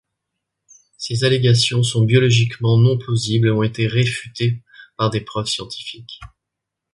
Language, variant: French, Français de métropole